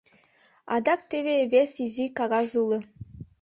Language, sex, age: Mari, female, under 19